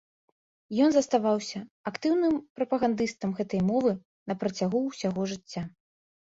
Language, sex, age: Belarusian, female, 19-29